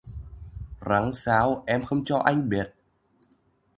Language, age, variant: Vietnamese, 19-29, Hà Nội